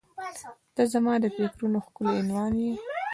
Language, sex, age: Pashto, female, 19-29